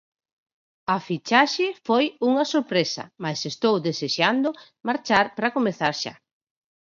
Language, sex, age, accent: Galician, female, 40-49, Normativo (estándar)